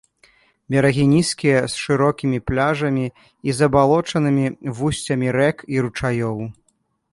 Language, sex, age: Belarusian, male, 30-39